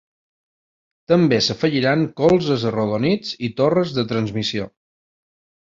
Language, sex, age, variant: Catalan, male, 40-49, Balear